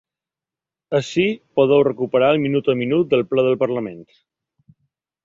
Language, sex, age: Catalan, male, 40-49